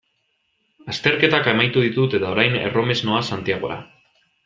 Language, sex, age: Basque, male, 19-29